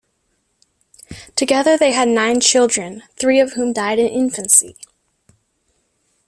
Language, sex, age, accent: English, female, under 19, United States English